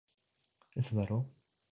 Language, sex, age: Japanese, male, 19-29